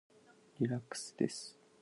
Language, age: Japanese, under 19